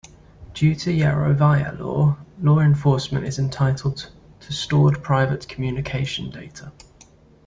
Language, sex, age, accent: English, male, 19-29, England English